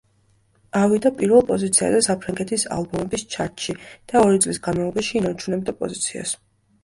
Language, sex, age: Georgian, female, 19-29